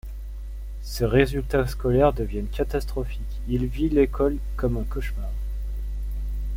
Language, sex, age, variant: French, male, 19-29, Français de métropole